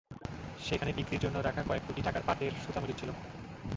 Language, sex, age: Bengali, male, 19-29